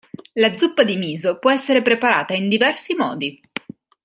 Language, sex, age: Italian, female, 30-39